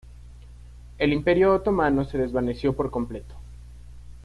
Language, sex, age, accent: Spanish, male, under 19, Andino-Pacífico: Colombia, Perú, Ecuador, oeste de Bolivia y Venezuela andina